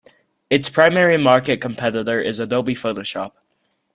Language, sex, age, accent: English, male, under 19, United States English